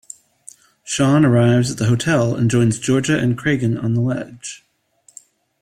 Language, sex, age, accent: English, male, 30-39, United States English